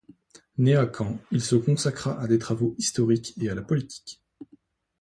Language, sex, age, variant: French, male, 19-29, Français de métropole